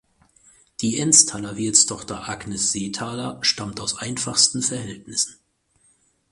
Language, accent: German, Deutschland Deutsch